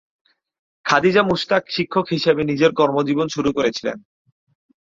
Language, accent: Bengali, Native